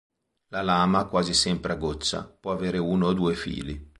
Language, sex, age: Italian, male, 40-49